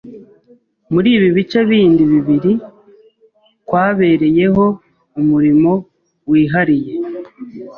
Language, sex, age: Kinyarwanda, male, 30-39